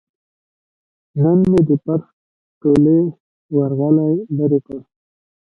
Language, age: Pashto, 19-29